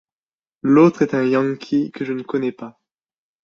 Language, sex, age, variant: French, male, 19-29, Français de métropole